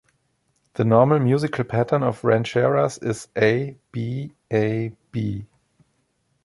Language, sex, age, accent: English, male, 19-29, England English